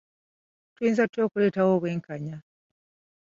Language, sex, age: Ganda, female, 50-59